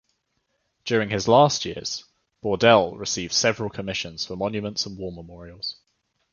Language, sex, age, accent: English, male, 19-29, England English